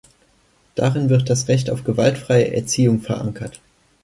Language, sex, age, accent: German, male, 19-29, Deutschland Deutsch